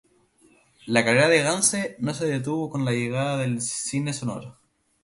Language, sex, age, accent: Spanish, male, 19-29, España: Islas Canarias